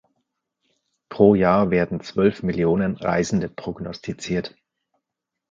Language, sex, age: German, male, 50-59